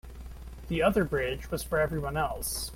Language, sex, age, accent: English, male, 19-29, United States English